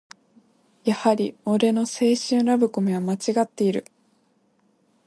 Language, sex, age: Japanese, female, 19-29